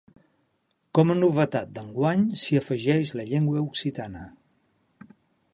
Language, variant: Catalan, Central